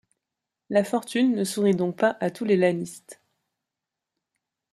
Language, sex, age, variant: French, female, 30-39, Français de métropole